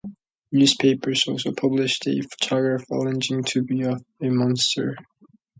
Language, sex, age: English, male, under 19